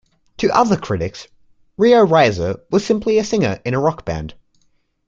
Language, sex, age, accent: English, male, under 19, Australian English